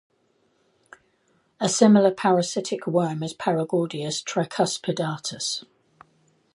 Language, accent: English, England English